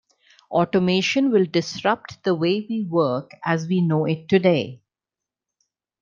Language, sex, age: English, female, under 19